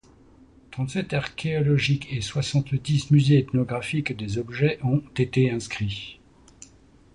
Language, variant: French, Français de métropole